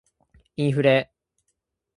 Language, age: Japanese, 19-29